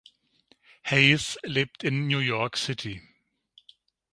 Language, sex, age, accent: German, male, 50-59, Deutschland Deutsch; Süddeutsch